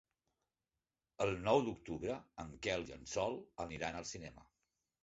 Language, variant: Catalan, Central